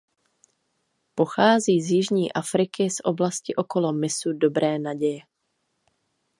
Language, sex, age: Czech, female, 19-29